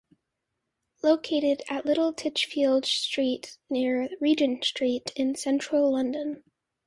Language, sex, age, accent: English, female, under 19, United States English